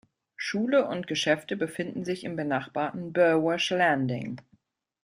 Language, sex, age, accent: German, female, 40-49, Deutschland Deutsch